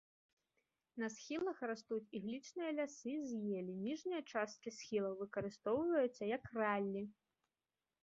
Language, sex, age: Belarusian, female, 19-29